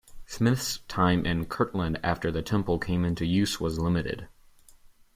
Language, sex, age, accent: English, male, 19-29, United States English